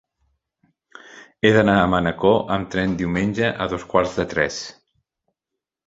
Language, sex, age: Catalan, male, 60-69